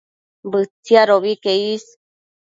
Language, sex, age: Matsés, female, under 19